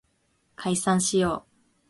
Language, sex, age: Japanese, female, under 19